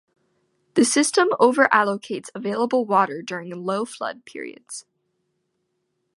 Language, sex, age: English, female, 19-29